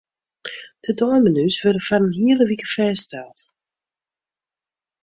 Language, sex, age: Western Frisian, female, 30-39